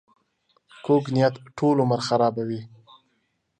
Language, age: Pashto, 19-29